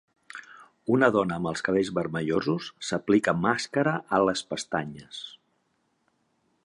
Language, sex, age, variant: Catalan, male, 50-59, Central